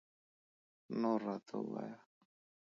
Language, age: Pashto, 30-39